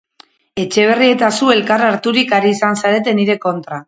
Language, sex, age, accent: Basque, female, 40-49, Mendebalekoa (Araba, Bizkaia, Gipuzkoako mendebaleko herri batzuk)